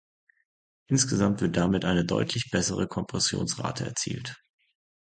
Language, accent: German, Deutschland Deutsch